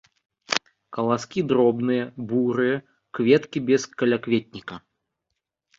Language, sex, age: Belarusian, male, 30-39